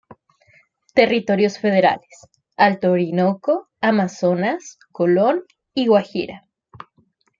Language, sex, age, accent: Spanish, female, 19-29, México